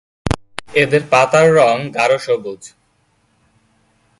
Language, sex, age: Bengali, male, 19-29